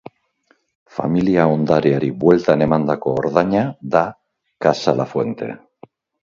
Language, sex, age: Basque, male, 60-69